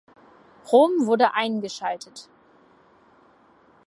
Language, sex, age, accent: German, female, 19-29, Deutschland Deutsch